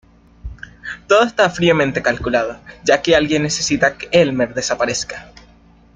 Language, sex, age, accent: Spanish, male, 19-29, Caribe: Cuba, Venezuela, Puerto Rico, República Dominicana, Panamá, Colombia caribeña, México caribeño, Costa del golfo de México